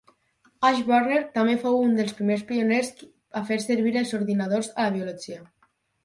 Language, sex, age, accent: Catalan, female, under 19, valencià